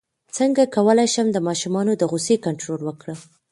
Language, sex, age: Pashto, female, 19-29